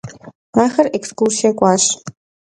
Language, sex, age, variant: Kabardian, female, under 19, Адыгэбзэ (Къэбэрдей, Кирил, псоми зэдай)